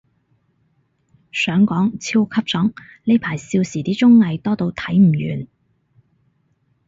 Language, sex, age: Cantonese, female, 30-39